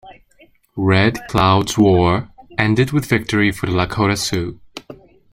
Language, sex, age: English, male, 19-29